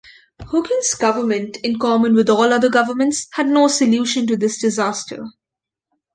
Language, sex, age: English, female, under 19